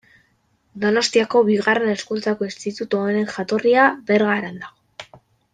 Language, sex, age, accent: Basque, female, 19-29, Mendebalekoa (Araba, Bizkaia, Gipuzkoako mendebaleko herri batzuk)